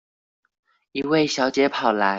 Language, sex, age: Chinese, female, 19-29